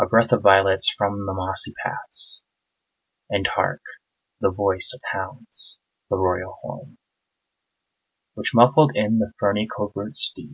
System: none